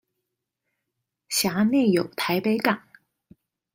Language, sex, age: Chinese, female, 30-39